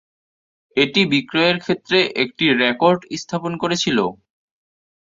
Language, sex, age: Bengali, male, under 19